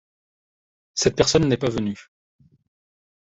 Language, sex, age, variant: French, male, 40-49, Français de métropole